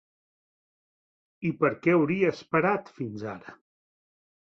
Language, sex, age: Catalan, male, 40-49